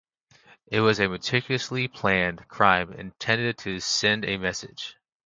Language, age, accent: English, 19-29, United States English